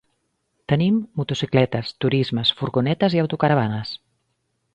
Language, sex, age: Catalan, female, 50-59